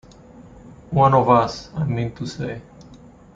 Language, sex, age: English, male, 40-49